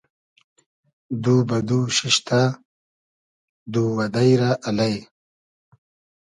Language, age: Hazaragi, 30-39